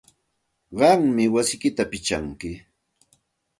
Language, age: Santa Ana de Tusi Pasco Quechua, 40-49